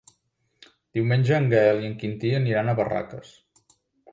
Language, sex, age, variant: Catalan, male, 40-49, Central